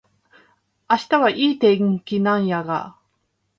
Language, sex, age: Japanese, female, 50-59